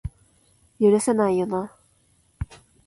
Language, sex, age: Japanese, female, 19-29